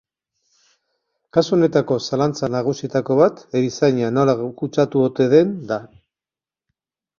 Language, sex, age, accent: Basque, male, 50-59, Mendebalekoa (Araba, Bizkaia, Gipuzkoako mendebaleko herri batzuk)